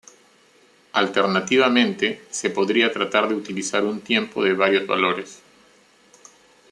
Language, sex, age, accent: Spanish, male, 50-59, Andino-Pacífico: Colombia, Perú, Ecuador, oeste de Bolivia y Venezuela andina